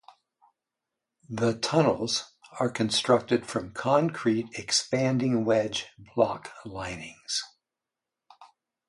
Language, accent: English, United States English